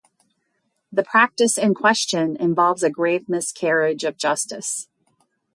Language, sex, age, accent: English, female, 50-59, United States English